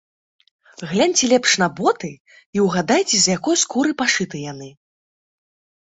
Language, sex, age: Belarusian, female, 19-29